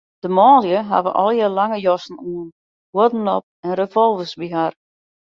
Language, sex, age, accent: Western Frisian, female, 40-49, Wâldfrysk